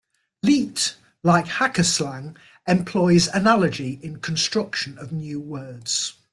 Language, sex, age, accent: English, male, 60-69, England English